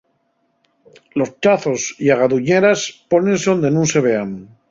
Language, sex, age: Asturian, male, 50-59